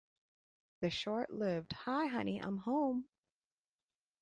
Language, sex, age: English, female, 40-49